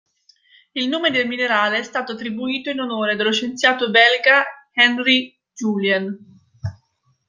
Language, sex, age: Italian, female, 19-29